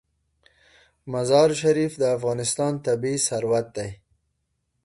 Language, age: Pashto, 30-39